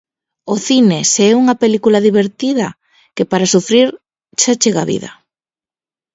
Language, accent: Galician, Normativo (estándar)